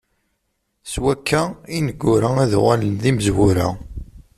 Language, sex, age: Kabyle, male, 30-39